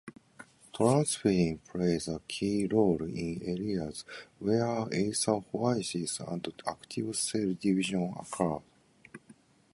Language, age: English, 50-59